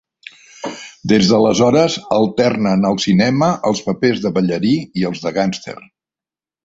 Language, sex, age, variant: Catalan, male, 70-79, Central